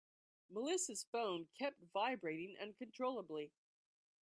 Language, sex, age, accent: English, female, 60-69, United States English